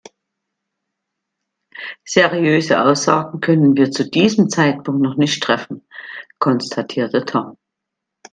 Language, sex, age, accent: German, female, 50-59, Deutschland Deutsch